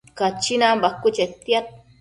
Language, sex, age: Matsés, female, 30-39